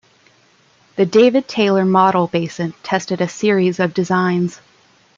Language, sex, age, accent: English, female, 19-29, United States English